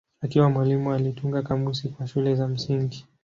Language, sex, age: Swahili, male, 19-29